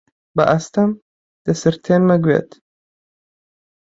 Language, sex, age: Central Kurdish, male, 19-29